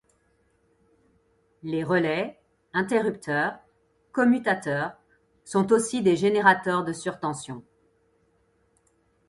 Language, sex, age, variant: French, female, 50-59, Français de métropole